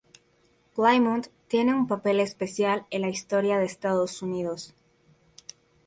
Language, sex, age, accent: Spanish, female, 19-29, México